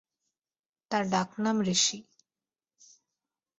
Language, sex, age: Bengali, female, 19-29